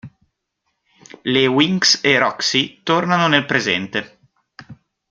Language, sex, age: Italian, male, 19-29